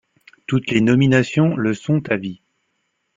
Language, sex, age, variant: French, male, 30-39, Français de métropole